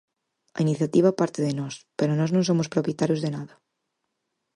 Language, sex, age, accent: Galician, female, 19-29, Central (gheada)